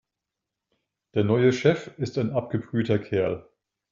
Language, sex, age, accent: German, male, 50-59, Deutschland Deutsch